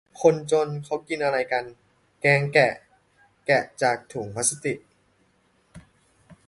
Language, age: Thai, 19-29